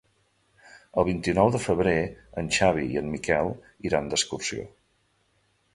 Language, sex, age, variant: Catalan, male, 40-49, Central